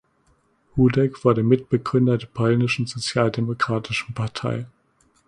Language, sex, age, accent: German, male, under 19, Deutschland Deutsch